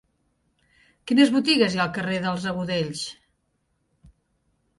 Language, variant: Catalan, Nord-Occidental